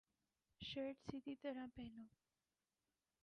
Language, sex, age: Urdu, female, 19-29